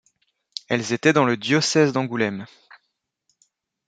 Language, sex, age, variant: French, male, 30-39, Français de métropole